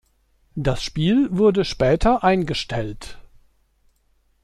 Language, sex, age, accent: German, male, 50-59, Deutschland Deutsch